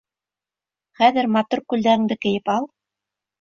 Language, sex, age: Bashkir, female, 40-49